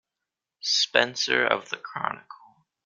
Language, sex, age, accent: English, male, under 19, United States English